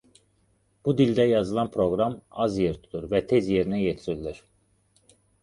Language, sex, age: Azerbaijani, male, 30-39